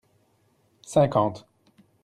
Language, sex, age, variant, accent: French, male, 30-39, Français d'Europe, Français de Belgique